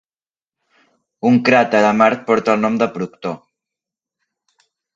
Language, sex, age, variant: Catalan, male, under 19, Central